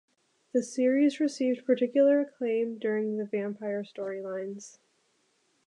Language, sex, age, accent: English, female, 19-29, United States English